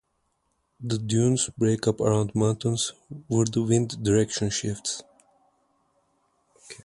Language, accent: English, United States English; Turkish English